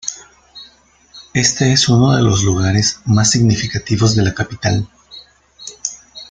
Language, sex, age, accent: Spanish, male, 40-49, Andino-Pacífico: Colombia, Perú, Ecuador, oeste de Bolivia y Venezuela andina